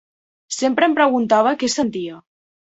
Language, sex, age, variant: Catalan, female, under 19, Central